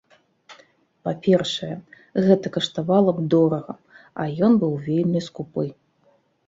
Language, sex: Belarusian, female